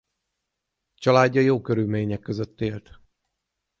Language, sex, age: Hungarian, male, 40-49